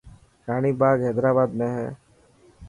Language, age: Dhatki, 30-39